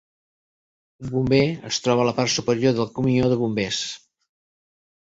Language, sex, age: Catalan, male, 60-69